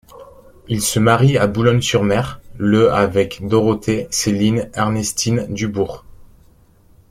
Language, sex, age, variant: French, male, 19-29, Français de métropole